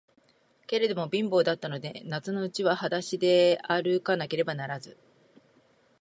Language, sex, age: Japanese, female, 50-59